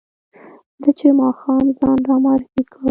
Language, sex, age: Pashto, female, 19-29